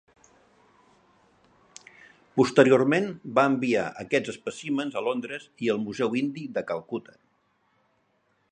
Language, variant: Catalan, Central